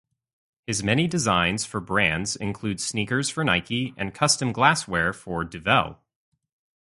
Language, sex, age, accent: English, male, 19-29, United States English